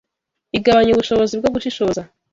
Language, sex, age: Kinyarwanda, female, 19-29